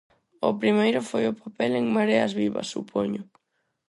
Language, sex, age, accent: Galician, female, under 19, Neofalante